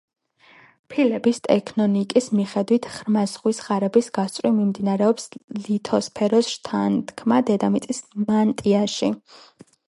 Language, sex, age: Georgian, female, 19-29